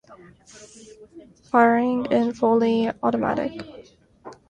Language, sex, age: English, female, 19-29